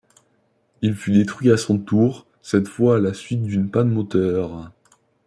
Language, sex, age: French, male, 19-29